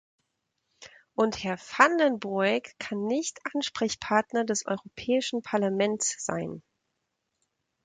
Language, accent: German, Deutschland Deutsch